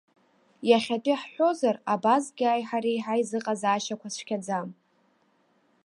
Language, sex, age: Abkhazian, female, under 19